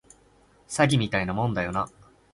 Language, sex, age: Japanese, male, 19-29